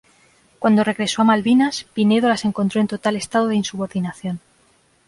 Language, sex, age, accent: Spanish, female, 30-39, España: Centro-Sur peninsular (Madrid, Toledo, Castilla-La Mancha)